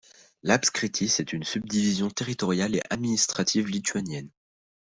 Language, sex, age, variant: French, male, under 19, Français de métropole